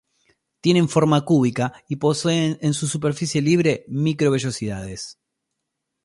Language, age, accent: Spanish, 30-39, Rioplatense: Argentina, Uruguay, este de Bolivia, Paraguay